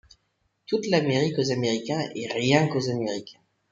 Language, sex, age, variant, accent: French, male, 19-29, Français des départements et régions d'outre-mer, Français de Guadeloupe